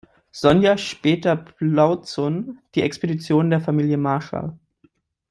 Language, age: German, 19-29